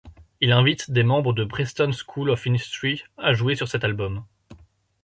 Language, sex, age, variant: French, male, 19-29, Français de métropole